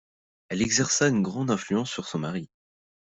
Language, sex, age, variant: French, male, under 19, Français de métropole